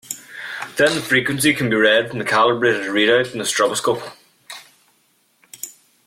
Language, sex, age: English, male, under 19